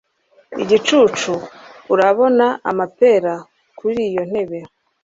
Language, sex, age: Kinyarwanda, female, 30-39